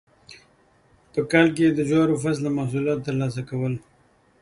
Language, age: Pashto, 19-29